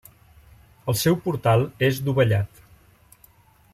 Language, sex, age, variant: Catalan, male, 50-59, Central